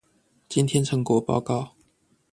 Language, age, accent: Chinese, 19-29, 出生地：彰化縣